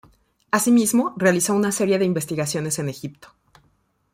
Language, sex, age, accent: Spanish, female, 40-49, México